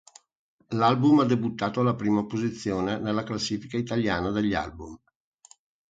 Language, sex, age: Italian, male, 40-49